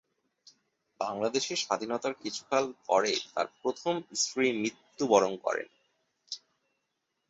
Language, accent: Bengali, Bengali